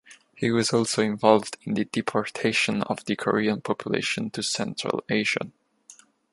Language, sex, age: English, male, 19-29